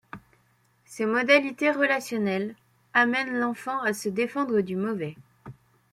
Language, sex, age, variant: French, female, under 19, Français de métropole